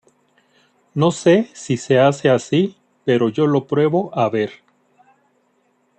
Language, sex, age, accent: Spanish, male, 40-49, México